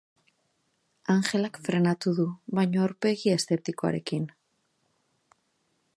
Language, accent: Basque, Erdialdekoa edo Nafarra (Gipuzkoa, Nafarroa)